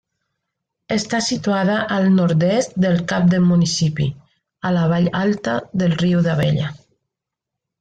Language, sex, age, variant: Catalan, female, 30-39, Central